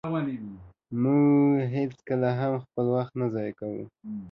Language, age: Pashto, under 19